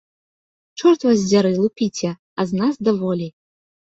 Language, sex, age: Belarusian, female, 19-29